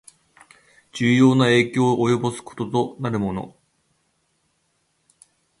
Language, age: Japanese, 30-39